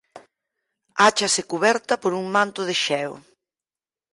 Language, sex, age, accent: Galician, female, 50-59, Central (sen gheada)